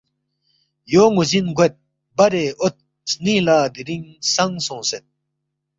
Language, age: Balti, 30-39